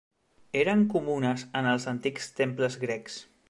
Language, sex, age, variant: Catalan, male, 19-29, Central